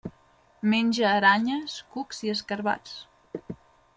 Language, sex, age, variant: Catalan, female, 19-29, Central